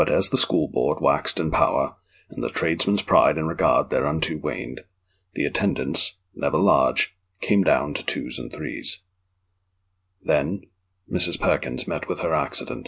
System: none